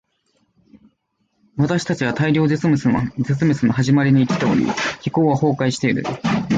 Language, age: Japanese, 19-29